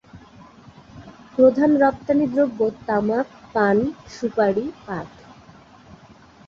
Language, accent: Bengali, চলিত